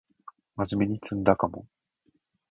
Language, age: Japanese, 19-29